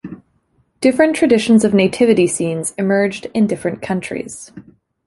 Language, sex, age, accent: English, female, 19-29, Canadian English